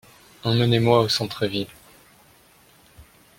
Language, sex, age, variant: French, male, 19-29, Français de métropole